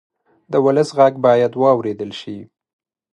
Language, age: Pashto, 30-39